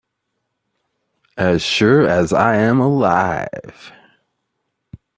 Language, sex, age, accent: English, male, under 19, United States English